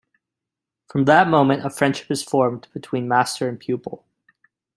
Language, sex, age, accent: English, male, 19-29, United States English